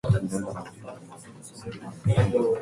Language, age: Cantonese, 19-29